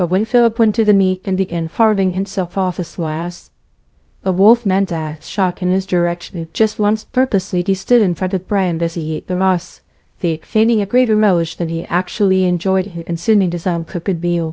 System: TTS, VITS